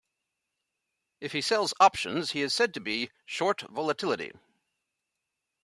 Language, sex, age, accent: English, male, 50-59, United States English